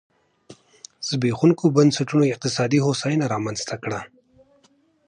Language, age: Pashto, 19-29